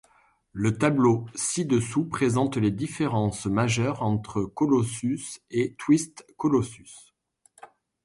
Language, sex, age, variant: French, male, 40-49, Français de métropole